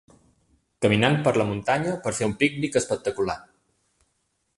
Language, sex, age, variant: Catalan, male, 30-39, Balear